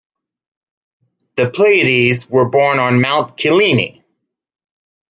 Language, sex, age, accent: English, male, 30-39, United States English